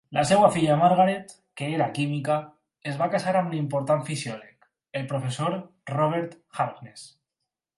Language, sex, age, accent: Catalan, male, 19-29, valencià